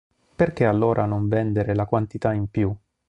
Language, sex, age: Italian, male, 40-49